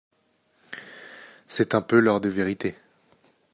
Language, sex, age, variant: French, male, 19-29, Français de métropole